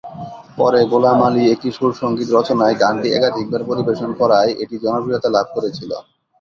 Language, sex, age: Bengali, male, 19-29